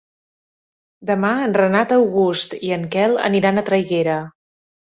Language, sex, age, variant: Catalan, female, 40-49, Central